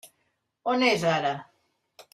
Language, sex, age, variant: Catalan, female, 50-59, Central